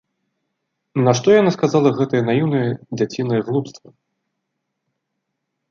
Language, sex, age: Belarusian, male, 30-39